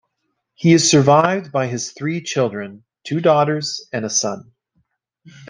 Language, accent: English, Canadian English